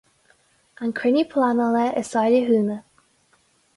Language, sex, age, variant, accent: Irish, female, 19-29, Gaeilge Uladh, Cainteoir líofa, ní ó dhúchas